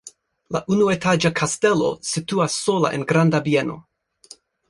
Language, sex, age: Esperanto, male, 30-39